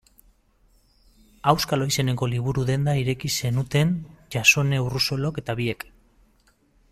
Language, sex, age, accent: Basque, male, 30-39, Mendebalekoa (Araba, Bizkaia, Gipuzkoako mendebaleko herri batzuk)